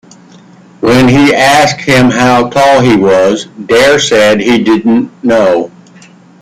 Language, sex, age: English, male, 60-69